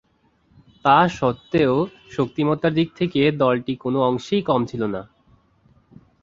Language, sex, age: Bengali, male, under 19